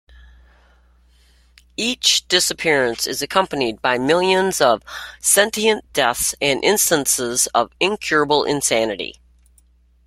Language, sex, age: English, female, 60-69